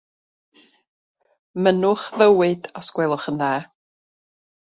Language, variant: Welsh, North-Western Welsh